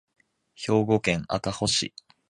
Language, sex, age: Japanese, male, 19-29